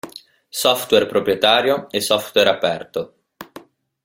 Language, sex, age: Italian, male, 19-29